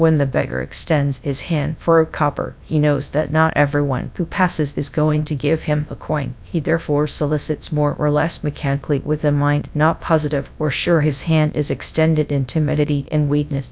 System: TTS, GradTTS